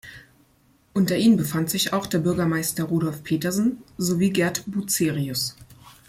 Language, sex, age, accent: German, female, 40-49, Deutschland Deutsch